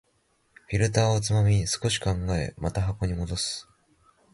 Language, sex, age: Japanese, male, 19-29